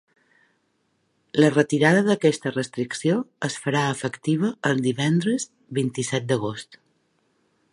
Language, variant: Catalan, Balear